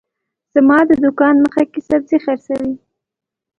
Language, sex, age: Pashto, female, 19-29